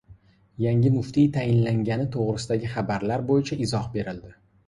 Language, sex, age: Uzbek, male, 19-29